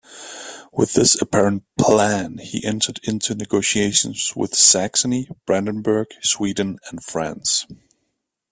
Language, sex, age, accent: English, male, 30-39, United States English